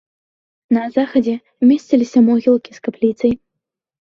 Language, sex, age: Belarusian, female, 19-29